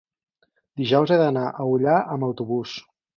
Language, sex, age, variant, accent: Catalan, male, 19-29, Central, central